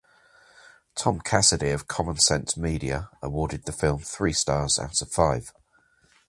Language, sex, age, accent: English, male, 40-49, England English